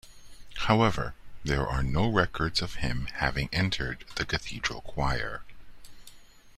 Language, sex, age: English, male, 40-49